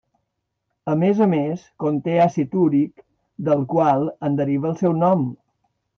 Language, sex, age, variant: Catalan, male, 60-69, Balear